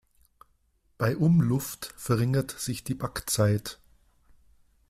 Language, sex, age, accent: German, male, 50-59, Österreichisches Deutsch